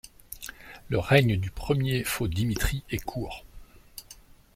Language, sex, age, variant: French, male, 50-59, Français de métropole